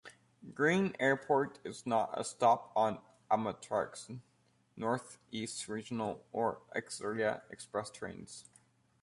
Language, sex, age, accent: English, male, under 19, United States English